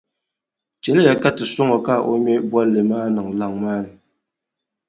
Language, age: Dagbani, 30-39